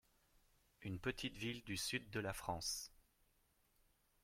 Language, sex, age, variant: French, male, 40-49, Français de métropole